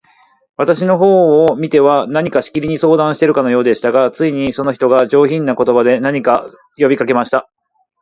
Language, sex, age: Japanese, male, 40-49